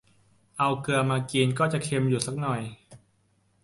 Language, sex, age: Thai, male, 19-29